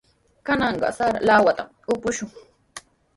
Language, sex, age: Sihuas Ancash Quechua, female, 19-29